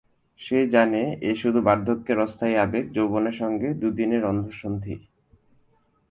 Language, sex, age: Bengali, male, 19-29